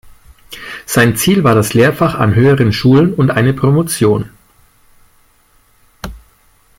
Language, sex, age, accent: German, male, 40-49, Deutschland Deutsch